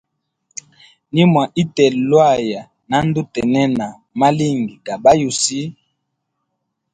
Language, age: Hemba, 30-39